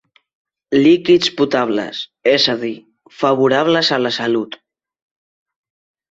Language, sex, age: Catalan, male, under 19